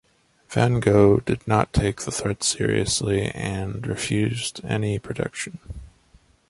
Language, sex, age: English, male, 19-29